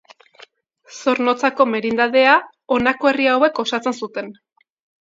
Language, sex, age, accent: Basque, female, 19-29, Erdialdekoa edo Nafarra (Gipuzkoa, Nafarroa)